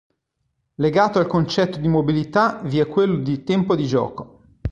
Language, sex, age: Italian, male, 40-49